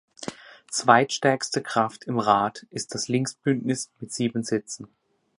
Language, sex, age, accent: German, male, 30-39, Deutschland Deutsch